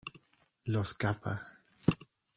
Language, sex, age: Spanish, male, 30-39